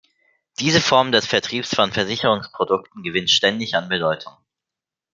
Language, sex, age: German, male, under 19